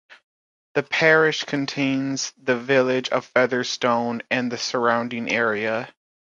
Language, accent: English, United States English